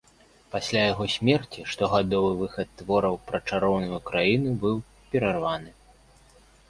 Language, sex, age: Belarusian, male, 19-29